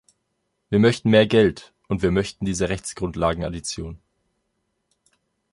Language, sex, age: German, male, 19-29